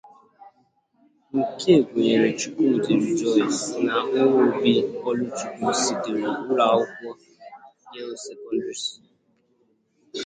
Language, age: Igbo, under 19